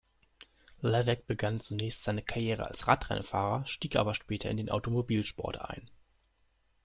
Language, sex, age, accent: German, male, under 19, Deutschland Deutsch